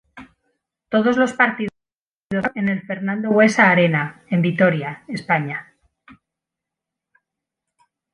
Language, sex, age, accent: Spanish, female, 40-49, España: Centro-Sur peninsular (Madrid, Toledo, Castilla-La Mancha)